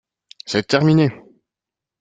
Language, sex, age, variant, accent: French, male, 19-29, Français d'Europe, Français de Suisse